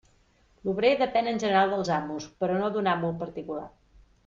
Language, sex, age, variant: Catalan, female, 30-39, Nord-Occidental